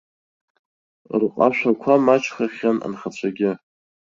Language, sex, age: Abkhazian, male, 19-29